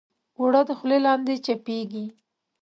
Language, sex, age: Pashto, female, 19-29